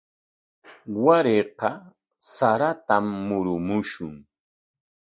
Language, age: Corongo Ancash Quechua, 50-59